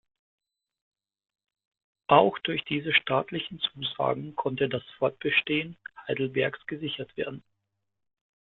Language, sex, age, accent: German, male, 40-49, Deutschland Deutsch